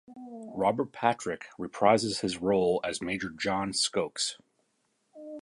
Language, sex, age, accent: English, male, 50-59, United States English